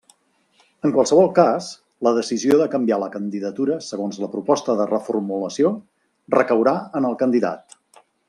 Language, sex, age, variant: Catalan, male, 50-59, Central